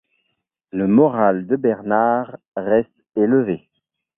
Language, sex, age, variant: French, male, 30-39, Français de métropole